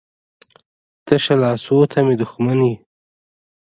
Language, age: Pashto, 19-29